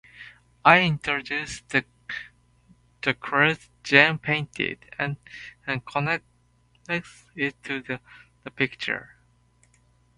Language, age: English, 19-29